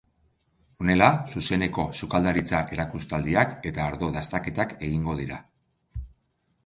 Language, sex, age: Basque, male, 40-49